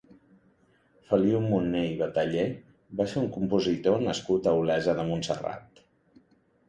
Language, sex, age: Catalan, male, 50-59